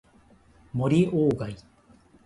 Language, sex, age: Japanese, male, 50-59